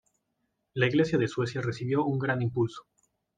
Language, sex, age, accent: Spanish, male, 19-29, México